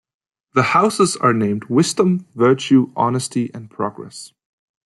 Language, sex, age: English, male, 19-29